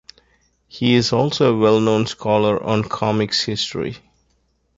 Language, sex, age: English, male, 40-49